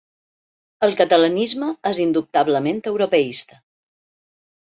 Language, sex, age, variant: Catalan, female, 50-59, Balear